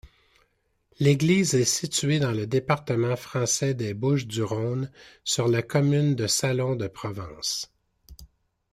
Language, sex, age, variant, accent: French, male, 60-69, Français d'Amérique du Nord, Français du Canada